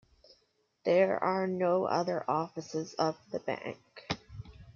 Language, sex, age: English, female, 19-29